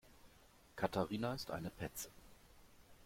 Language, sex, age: German, male, 50-59